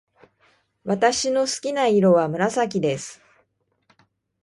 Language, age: Japanese, 40-49